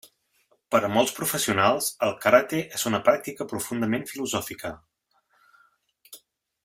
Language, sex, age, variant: Catalan, male, 40-49, Central